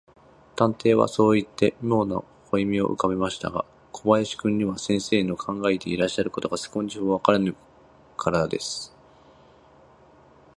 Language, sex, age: Japanese, male, 30-39